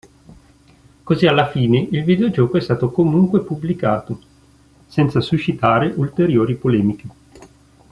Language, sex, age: Italian, male, 19-29